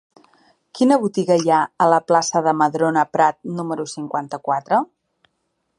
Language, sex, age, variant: Catalan, female, 30-39, Central